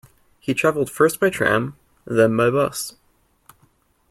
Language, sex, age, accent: English, male, 19-29, United States English